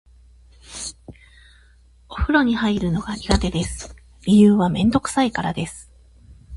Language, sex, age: Japanese, female, 40-49